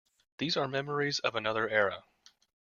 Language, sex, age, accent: English, male, 30-39, United States English